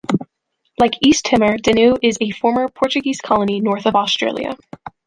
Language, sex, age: English, female, 19-29